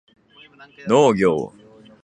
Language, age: Japanese, 19-29